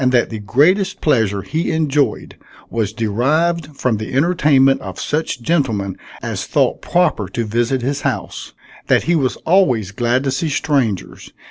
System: none